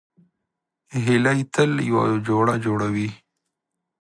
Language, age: Pashto, 30-39